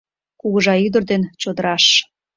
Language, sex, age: Mari, female, 30-39